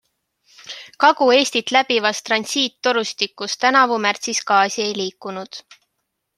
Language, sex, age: Estonian, female, 19-29